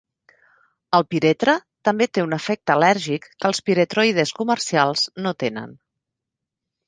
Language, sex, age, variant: Catalan, female, 40-49, Central